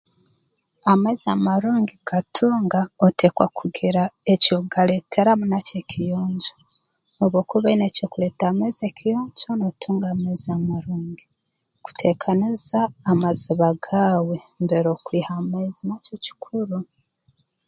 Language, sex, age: Tooro, female, 40-49